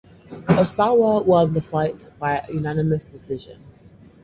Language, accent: English, England English